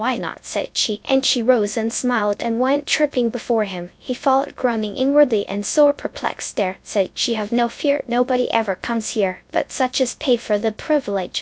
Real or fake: fake